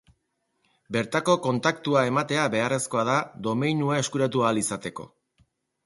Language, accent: Basque, Erdialdekoa edo Nafarra (Gipuzkoa, Nafarroa)